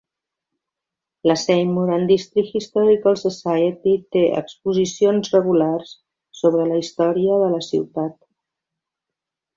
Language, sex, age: Catalan, female, 50-59